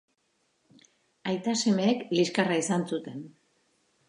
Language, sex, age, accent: Basque, female, 40-49, Erdialdekoa edo Nafarra (Gipuzkoa, Nafarroa)